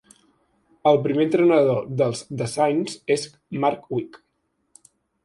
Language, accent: Catalan, central; septentrional